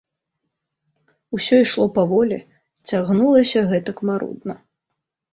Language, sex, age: Belarusian, female, under 19